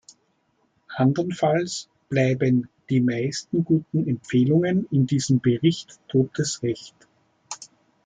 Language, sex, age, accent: German, male, 40-49, Österreichisches Deutsch